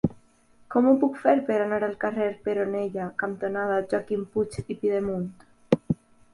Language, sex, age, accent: Catalan, female, 19-29, valencià